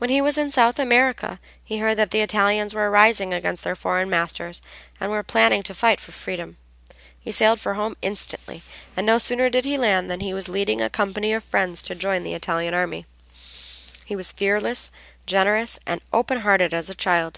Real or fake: real